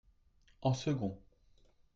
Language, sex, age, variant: French, male, 30-39, Français de métropole